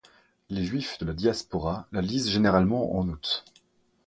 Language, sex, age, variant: French, male, 19-29, Français de métropole